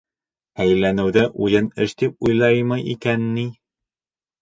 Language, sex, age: Bashkir, male, under 19